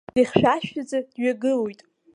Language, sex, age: Abkhazian, female, under 19